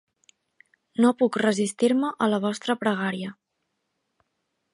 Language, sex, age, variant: Catalan, female, 19-29, Balear